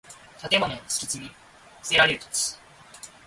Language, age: Japanese, 19-29